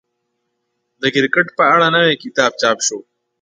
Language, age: Pashto, 19-29